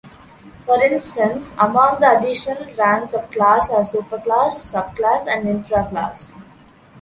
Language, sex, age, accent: English, female, under 19, India and South Asia (India, Pakistan, Sri Lanka)